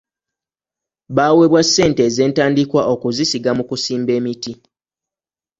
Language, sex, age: Ganda, male, 19-29